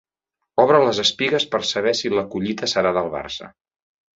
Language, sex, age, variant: Catalan, male, 30-39, Central